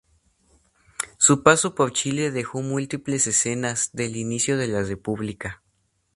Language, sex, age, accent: Spanish, male, 19-29, México